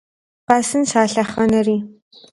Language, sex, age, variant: Kabardian, female, under 19, Адыгэбзэ (Къэбэрдей, Кирил, псоми зэдай)